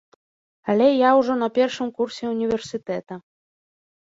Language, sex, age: Belarusian, female, 19-29